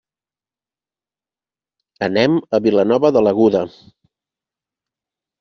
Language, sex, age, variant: Catalan, male, 50-59, Central